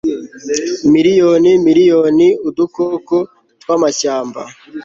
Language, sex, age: Kinyarwanda, male, 19-29